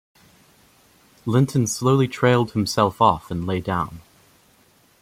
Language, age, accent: English, 19-29, New Zealand English